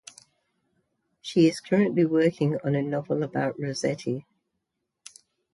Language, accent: English, England English